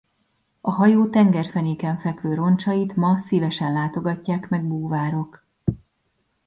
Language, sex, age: Hungarian, female, 40-49